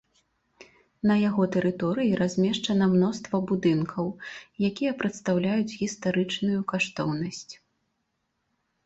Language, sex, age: Belarusian, female, 19-29